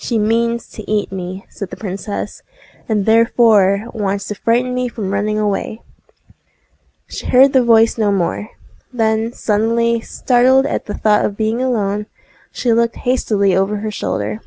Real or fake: real